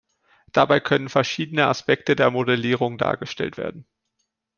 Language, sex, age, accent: German, male, 19-29, Deutschland Deutsch